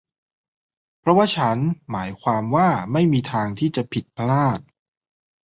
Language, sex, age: Thai, male, 30-39